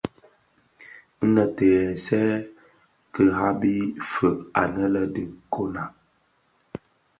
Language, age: Bafia, 19-29